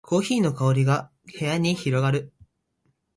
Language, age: Japanese, 19-29